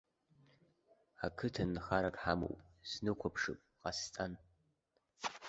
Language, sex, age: Abkhazian, male, under 19